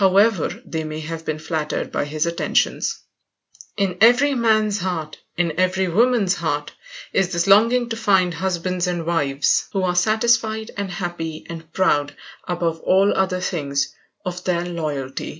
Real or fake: real